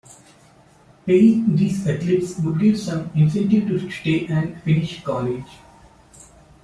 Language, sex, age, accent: English, male, 19-29, India and South Asia (India, Pakistan, Sri Lanka)